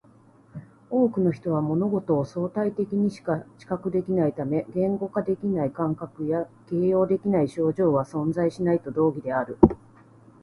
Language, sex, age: Japanese, female, 40-49